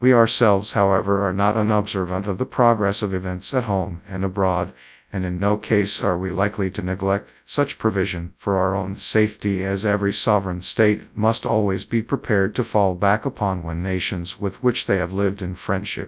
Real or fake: fake